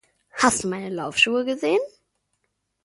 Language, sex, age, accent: German, male, 40-49, Deutschland Deutsch